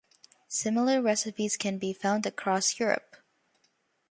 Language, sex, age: English, female, under 19